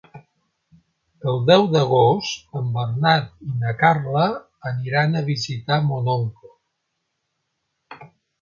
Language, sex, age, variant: Catalan, male, 60-69, Central